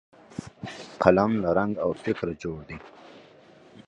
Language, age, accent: Pashto, 19-29, کندهارۍ لهجه